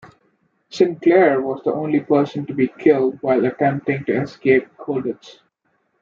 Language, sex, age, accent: English, male, 19-29, India and South Asia (India, Pakistan, Sri Lanka)